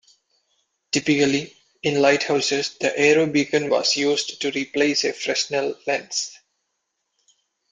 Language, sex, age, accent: English, male, 19-29, India and South Asia (India, Pakistan, Sri Lanka)